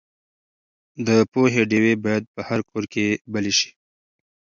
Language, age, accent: Pashto, 30-39, پکتیا ولایت، احمدزی